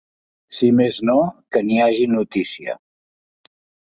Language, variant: Catalan, Central